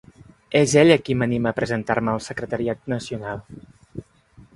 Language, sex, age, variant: Catalan, male, 30-39, Central